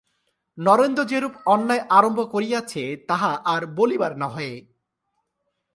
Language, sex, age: Bengali, male, 19-29